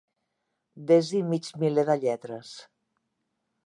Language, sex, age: Catalan, female, 60-69